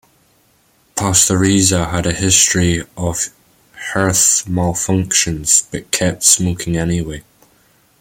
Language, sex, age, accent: English, male, under 19, Scottish English